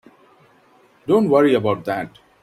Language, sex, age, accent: English, male, 40-49, India and South Asia (India, Pakistan, Sri Lanka)